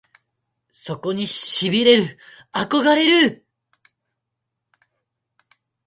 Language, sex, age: Japanese, male, 19-29